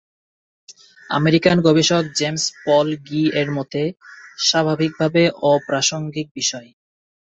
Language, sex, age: Bengali, male, 19-29